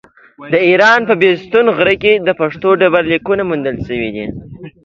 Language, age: Pashto, under 19